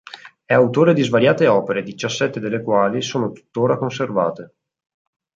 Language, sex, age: Italian, male, 19-29